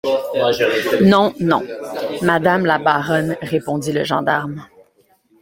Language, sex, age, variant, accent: French, female, 19-29, Français d'Amérique du Nord, Français du Canada